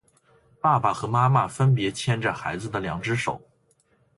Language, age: Chinese, 19-29